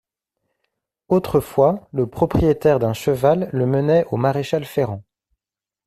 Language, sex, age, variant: French, male, 19-29, Français de métropole